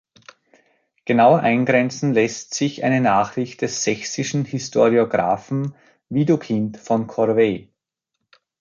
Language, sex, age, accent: German, male, 30-39, Österreichisches Deutsch